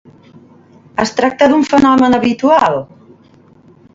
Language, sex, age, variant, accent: Catalan, female, 40-49, Central, central